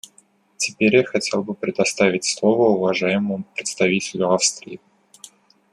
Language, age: Russian, 19-29